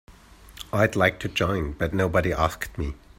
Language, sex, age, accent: English, male, 30-39, England English